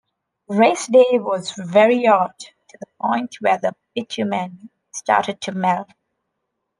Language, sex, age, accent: English, female, 19-29, India and South Asia (India, Pakistan, Sri Lanka)